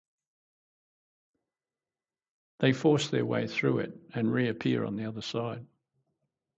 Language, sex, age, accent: English, male, 60-69, Australian English